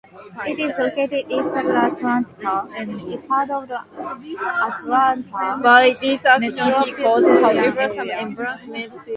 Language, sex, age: English, female, 19-29